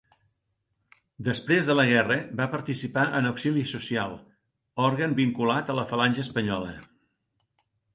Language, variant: Catalan, Central